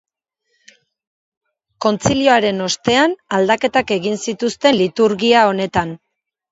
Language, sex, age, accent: Basque, female, 40-49, Erdialdekoa edo Nafarra (Gipuzkoa, Nafarroa)